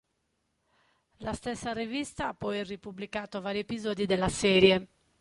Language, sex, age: Italian, female, 50-59